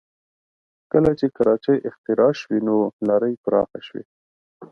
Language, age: Pashto, 30-39